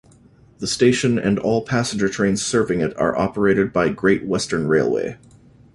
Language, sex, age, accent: English, male, 30-39, United States English